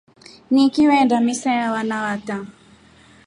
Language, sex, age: Rombo, female, 19-29